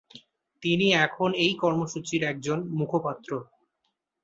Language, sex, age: Bengali, male, 19-29